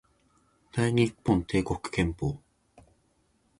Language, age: Japanese, 19-29